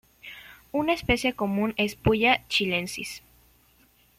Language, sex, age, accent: Spanish, female, 19-29, España: Centro-Sur peninsular (Madrid, Toledo, Castilla-La Mancha)